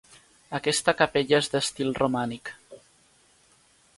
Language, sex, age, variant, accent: Catalan, male, under 19, Nord-Occidental, Tortosí